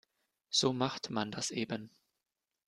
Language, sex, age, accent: German, male, 19-29, Deutschland Deutsch